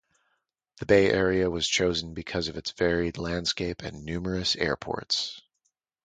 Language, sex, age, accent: English, male, 30-39, United States English